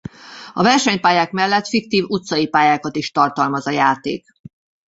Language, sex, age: Hungarian, female, 40-49